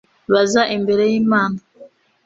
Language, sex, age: Kinyarwanda, female, 19-29